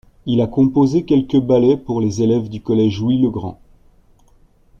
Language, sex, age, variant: French, male, 40-49, Français de métropole